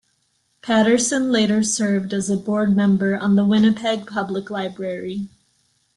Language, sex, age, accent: English, female, 19-29, United States English